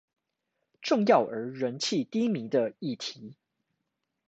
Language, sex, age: Chinese, male, 19-29